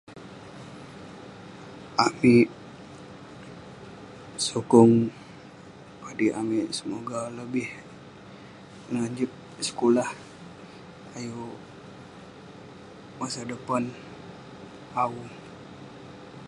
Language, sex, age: Western Penan, male, under 19